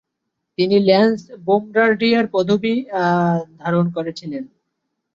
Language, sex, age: Bengali, male, 19-29